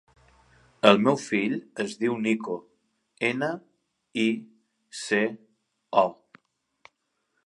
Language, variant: Catalan, Central